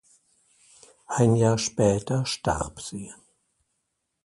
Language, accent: German, Deutschland Deutsch